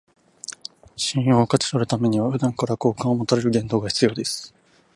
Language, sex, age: Japanese, male, 19-29